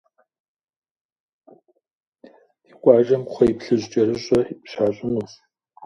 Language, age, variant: Kabardian, 50-59, Адыгэбзэ (Къэбэрдей, Кирил, псоми зэдай)